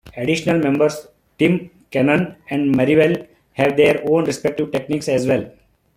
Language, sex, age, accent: English, male, 30-39, India and South Asia (India, Pakistan, Sri Lanka)